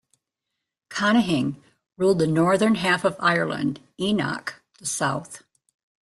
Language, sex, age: English, female, 70-79